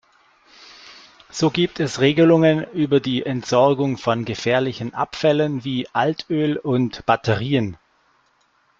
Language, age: German, 50-59